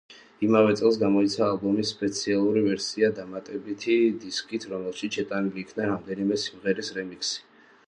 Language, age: Georgian, 19-29